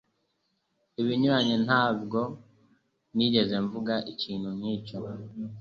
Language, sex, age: Kinyarwanda, male, 19-29